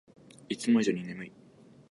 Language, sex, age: Japanese, male, 19-29